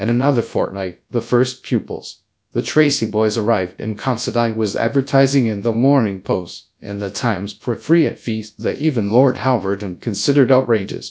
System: TTS, GradTTS